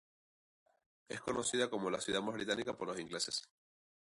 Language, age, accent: Spanish, 19-29, España: Islas Canarias; Rioplatense: Argentina, Uruguay, este de Bolivia, Paraguay